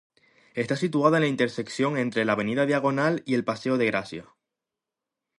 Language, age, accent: Spanish, 19-29, España: Islas Canarias